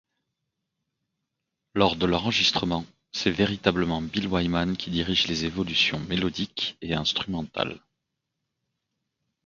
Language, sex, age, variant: French, male, 30-39, Français de métropole